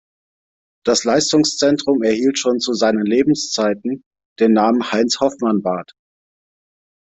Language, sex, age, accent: German, male, 40-49, Deutschland Deutsch